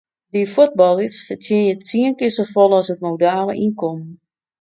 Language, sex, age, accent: Western Frisian, female, 40-49, Wâldfrysk